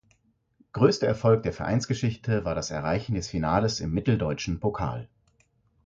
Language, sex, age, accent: German, male, 40-49, Deutschland Deutsch; Hochdeutsch